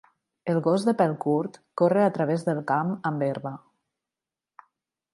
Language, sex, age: Catalan, female, 40-49